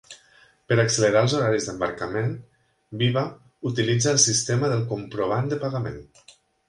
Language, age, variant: Catalan, 40-49, Nord-Occidental